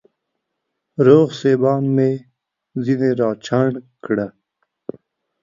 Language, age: Pashto, 19-29